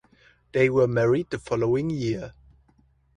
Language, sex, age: English, male, 19-29